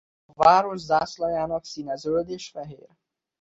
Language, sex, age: Hungarian, male, 30-39